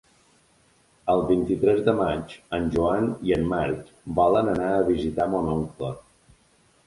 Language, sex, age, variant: Catalan, male, 30-39, Balear